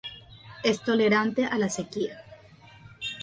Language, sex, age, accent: Spanish, female, 19-29, Caribe: Cuba, Venezuela, Puerto Rico, República Dominicana, Panamá, Colombia caribeña, México caribeño, Costa del golfo de México